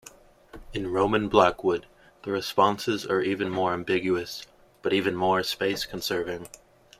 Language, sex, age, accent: English, male, 19-29, United States English